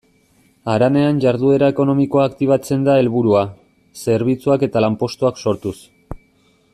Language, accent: Basque, Erdialdekoa edo Nafarra (Gipuzkoa, Nafarroa)